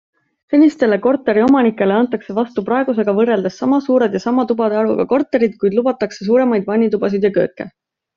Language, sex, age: Estonian, female, 19-29